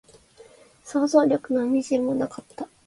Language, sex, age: Japanese, female, 19-29